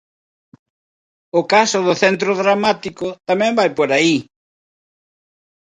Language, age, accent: Galician, 60-69, Normativo (estándar)